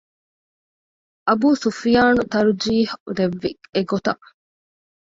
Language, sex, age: Divehi, female, 30-39